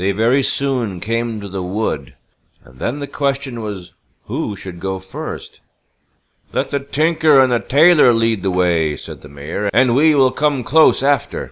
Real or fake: real